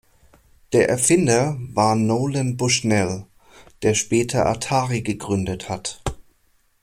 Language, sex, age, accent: German, male, 30-39, Deutschland Deutsch